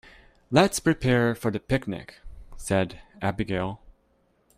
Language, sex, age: English, male, 30-39